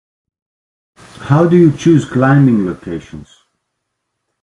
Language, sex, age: English, male, 50-59